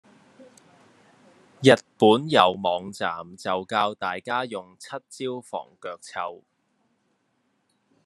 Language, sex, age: Cantonese, male, 19-29